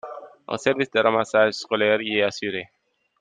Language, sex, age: French, male, 19-29